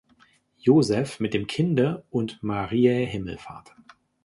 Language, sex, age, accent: German, male, 30-39, Deutschland Deutsch